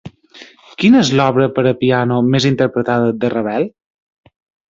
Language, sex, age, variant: Catalan, male, 30-39, Balear